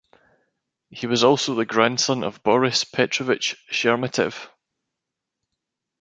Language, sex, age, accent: English, male, 19-29, Scottish English